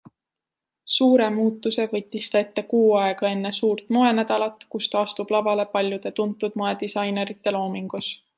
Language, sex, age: Estonian, female, 19-29